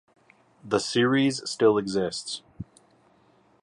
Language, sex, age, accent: English, male, 40-49, United States English